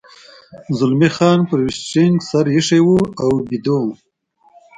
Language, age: Pashto, 40-49